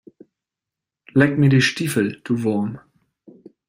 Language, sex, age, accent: German, male, 19-29, Deutschland Deutsch